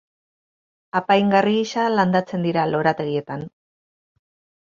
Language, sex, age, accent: Basque, female, 50-59, Mendebalekoa (Araba, Bizkaia, Gipuzkoako mendebaleko herri batzuk)